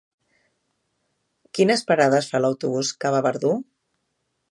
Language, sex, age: Catalan, female, 50-59